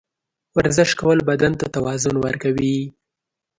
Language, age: Pashto, 19-29